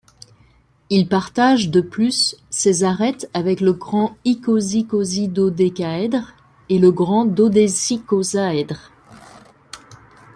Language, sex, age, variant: French, female, 40-49, Français de métropole